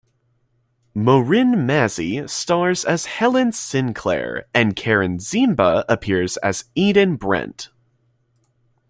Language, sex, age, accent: English, male, under 19, United States English